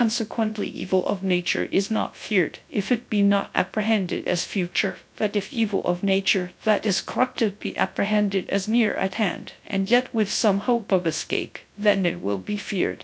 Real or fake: fake